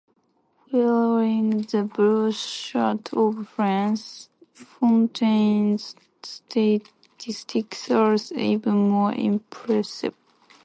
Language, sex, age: English, female, 19-29